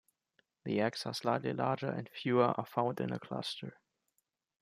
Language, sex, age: English, male, 19-29